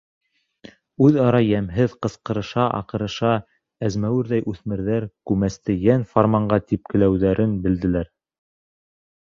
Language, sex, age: Bashkir, male, 19-29